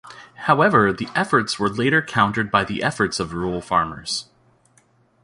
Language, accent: English, United States English